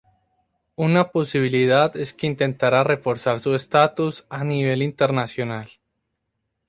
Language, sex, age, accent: Spanish, male, 19-29, Andino-Pacífico: Colombia, Perú, Ecuador, oeste de Bolivia y Venezuela andina